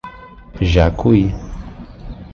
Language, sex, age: Portuguese, male, 19-29